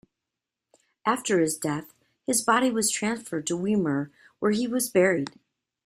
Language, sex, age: English, female, 50-59